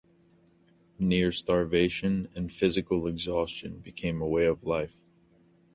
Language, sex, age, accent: English, male, 19-29, United States English